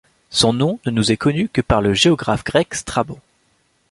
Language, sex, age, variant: French, male, 19-29, Français de métropole